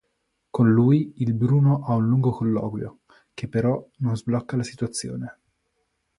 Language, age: Italian, 19-29